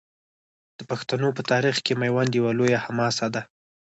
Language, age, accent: Pashto, 19-29, پکتیا ولایت، احمدزی